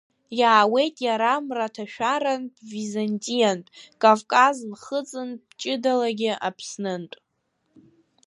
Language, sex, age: Abkhazian, female, under 19